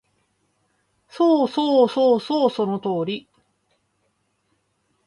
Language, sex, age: Japanese, female, 50-59